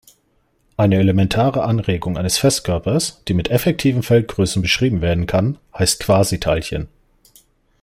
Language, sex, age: German, male, 30-39